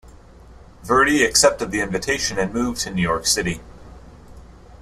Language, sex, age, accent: English, male, 30-39, United States English